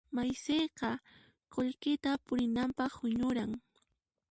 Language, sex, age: Puno Quechua, female, 19-29